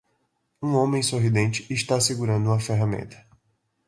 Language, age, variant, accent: Portuguese, 19-29, Portuguese (Brasil), Nordestino